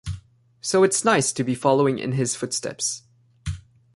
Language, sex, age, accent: English, male, 19-29, Canadian English